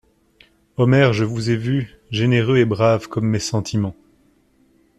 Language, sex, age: French, male, 30-39